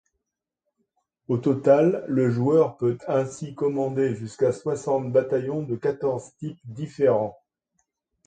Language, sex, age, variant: French, male, 60-69, Français de métropole